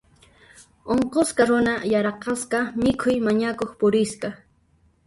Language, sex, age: Puno Quechua, female, 19-29